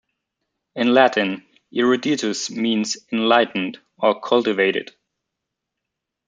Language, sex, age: English, male, 19-29